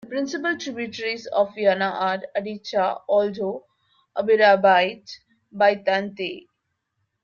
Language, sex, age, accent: English, female, 30-39, India and South Asia (India, Pakistan, Sri Lanka)